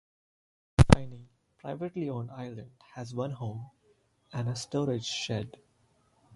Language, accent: English, India and South Asia (India, Pakistan, Sri Lanka)